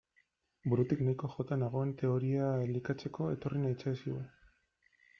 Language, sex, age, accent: Basque, male, 19-29, Erdialdekoa edo Nafarra (Gipuzkoa, Nafarroa)